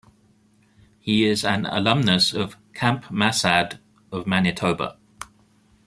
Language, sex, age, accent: English, male, 50-59, England English